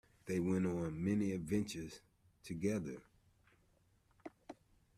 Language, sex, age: English, male, 50-59